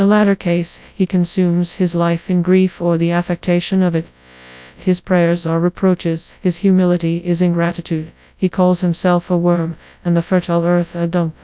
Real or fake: fake